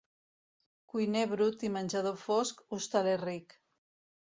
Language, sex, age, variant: Catalan, female, 50-59, Central